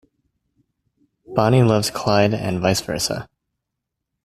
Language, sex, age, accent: English, male, 19-29, United States English